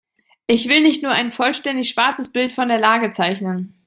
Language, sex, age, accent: German, female, 30-39, Deutschland Deutsch